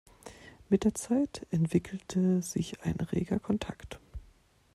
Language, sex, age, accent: German, male, 19-29, Deutschland Deutsch